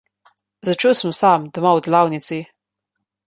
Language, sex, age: Slovenian, female, under 19